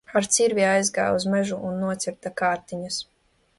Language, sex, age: Latvian, female, 19-29